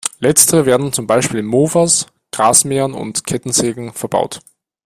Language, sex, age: German, male, under 19